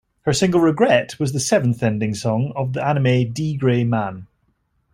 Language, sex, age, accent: English, male, 40-49, Scottish English